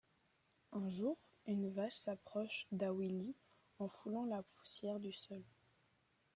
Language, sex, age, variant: French, female, under 19, Français de métropole